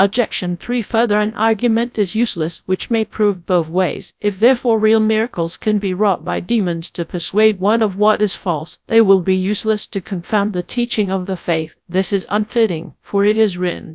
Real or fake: fake